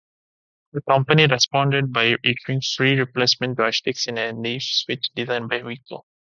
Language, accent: English, India and South Asia (India, Pakistan, Sri Lanka)